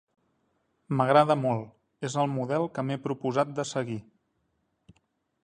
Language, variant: Catalan, Central